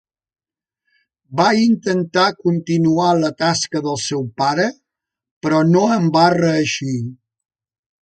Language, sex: Catalan, male